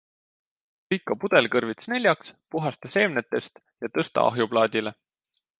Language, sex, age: Estonian, male, 19-29